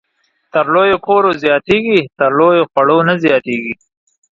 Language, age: Pashto, 19-29